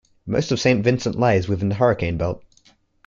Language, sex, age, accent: English, male, under 19, Australian English